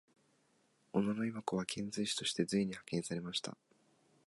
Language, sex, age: Japanese, male, 19-29